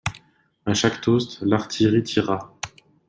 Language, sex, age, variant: French, male, 30-39, Français de métropole